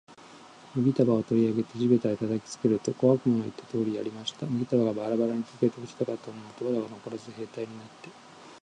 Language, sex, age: Japanese, male, 40-49